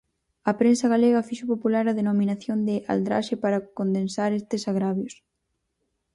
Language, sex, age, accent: Galician, female, 19-29, Central (gheada)